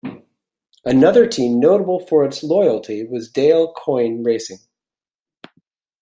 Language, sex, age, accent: English, male, 40-49, United States English